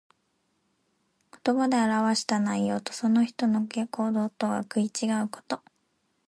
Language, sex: Japanese, female